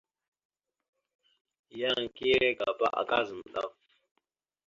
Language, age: Mada (Cameroon), 19-29